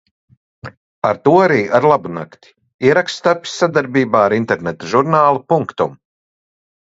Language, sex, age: Latvian, male, 50-59